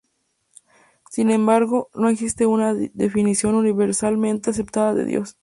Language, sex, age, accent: Spanish, female, under 19, México